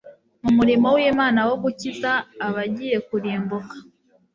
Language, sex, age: Kinyarwanda, female, 19-29